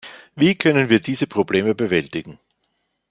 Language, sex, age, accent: German, male, 50-59, Österreichisches Deutsch